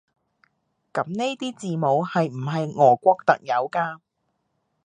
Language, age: Cantonese, 30-39